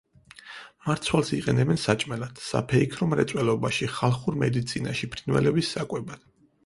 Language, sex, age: Georgian, male, 30-39